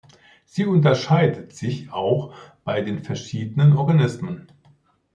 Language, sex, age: German, male, 50-59